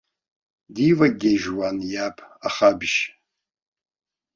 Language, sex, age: Abkhazian, male, 60-69